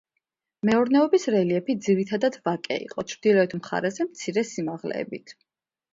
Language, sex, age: Georgian, female, 30-39